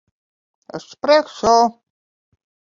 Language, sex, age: Latvian, female, 50-59